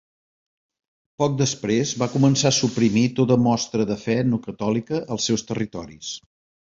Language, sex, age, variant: Catalan, male, 50-59, Central